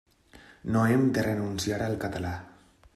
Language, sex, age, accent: Catalan, male, 19-29, valencià